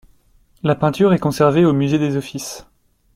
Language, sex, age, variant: French, male, 19-29, Français de métropole